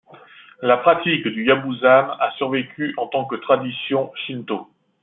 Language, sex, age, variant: French, male, 40-49, Français de métropole